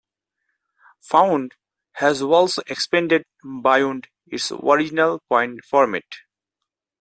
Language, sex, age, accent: English, male, 19-29, India and South Asia (India, Pakistan, Sri Lanka); bangladesh